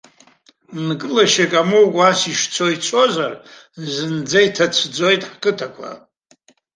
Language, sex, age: Abkhazian, male, 80-89